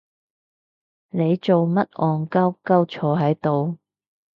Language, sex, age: Cantonese, female, 30-39